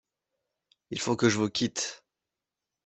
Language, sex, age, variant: French, male, 19-29, Français de métropole